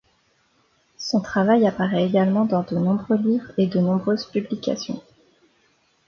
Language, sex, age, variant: French, female, 30-39, Français de métropole